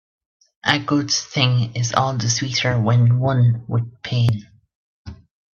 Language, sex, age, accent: English, male, under 19, Irish English